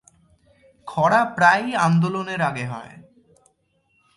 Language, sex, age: Bengali, male, 19-29